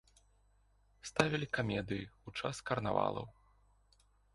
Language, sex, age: Belarusian, male, 19-29